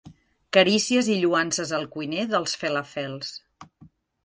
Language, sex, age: Catalan, female, 50-59